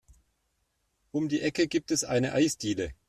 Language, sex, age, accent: German, male, 40-49, Deutschland Deutsch